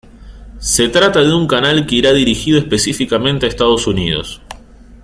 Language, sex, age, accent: Spanish, male, 19-29, Rioplatense: Argentina, Uruguay, este de Bolivia, Paraguay